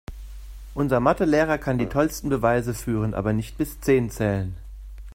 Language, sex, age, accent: German, male, 40-49, Deutschland Deutsch